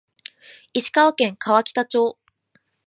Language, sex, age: Japanese, female, 19-29